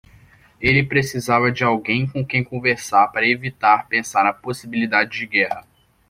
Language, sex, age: Portuguese, male, under 19